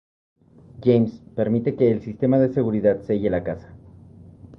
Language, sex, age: Spanish, male, 30-39